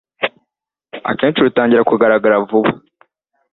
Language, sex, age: Kinyarwanda, male, under 19